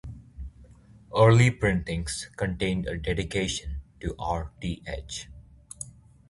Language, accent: English, England English